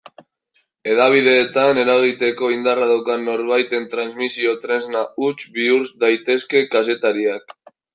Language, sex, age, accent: Basque, male, 19-29, Mendebalekoa (Araba, Bizkaia, Gipuzkoako mendebaleko herri batzuk)